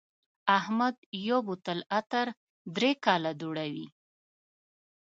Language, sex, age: Pashto, female, 30-39